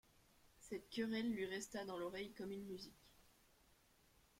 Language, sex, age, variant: French, female, 19-29, Français de métropole